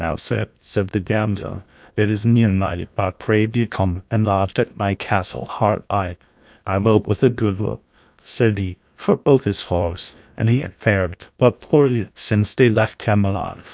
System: TTS, GlowTTS